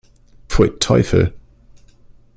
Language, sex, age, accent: German, male, 30-39, Deutschland Deutsch